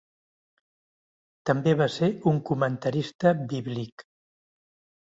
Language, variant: Catalan, Central